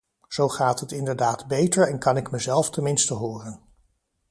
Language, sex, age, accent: Dutch, male, 50-59, Nederlands Nederlands